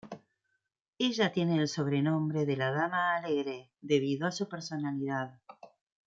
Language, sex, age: Spanish, female, 50-59